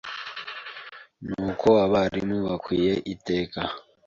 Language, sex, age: Kinyarwanda, male, 19-29